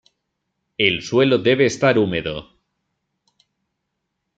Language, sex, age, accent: Spanish, male, 30-39, España: Norte peninsular (Asturias, Castilla y León, Cantabria, País Vasco, Navarra, Aragón, La Rioja, Guadalajara, Cuenca)